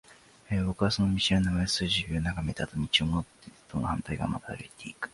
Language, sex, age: Japanese, male, 19-29